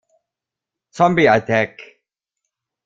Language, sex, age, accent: German, male, 30-39, Österreichisches Deutsch